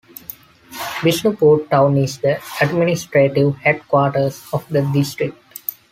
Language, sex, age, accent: English, male, 19-29, India and South Asia (India, Pakistan, Sri Lanka)